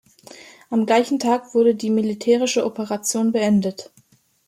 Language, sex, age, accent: German, female, 19-29, Deutschland Deutsch